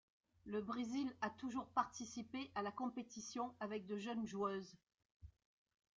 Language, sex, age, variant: French, female, 60-69, Français de métropole